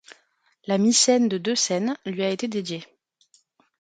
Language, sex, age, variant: French, female, 19-29, Français de métropole